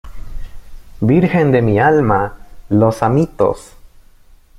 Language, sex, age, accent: Spanish, male, 19-29, Andino-Pacífico: Colombia, Perú, Ecuador, oeste de Bolivia y Venezuela andina